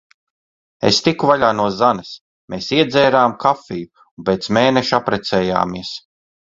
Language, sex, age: Latvian, male, 30-39